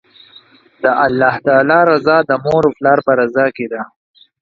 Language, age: Pashto, 19-29